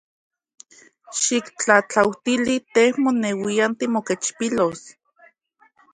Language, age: Central Puebla Nahuatl, 30-39